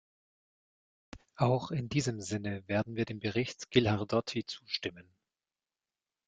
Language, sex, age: German, male, 40-49